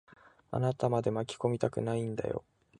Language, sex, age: Japanese, male, 19-29